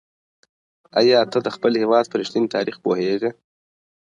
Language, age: Pashto, 30-39